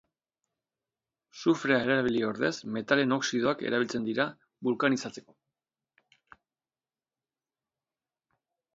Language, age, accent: Basque, 50-59, Erdialdekoa edo Nafarra (Gipuzkoa, Nafarroa)